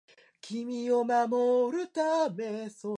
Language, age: Japanese, under 19